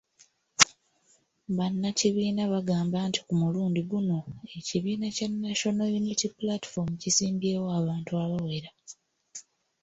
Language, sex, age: Ganda, female, 19-29